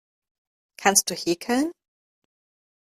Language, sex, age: German, female, 30-39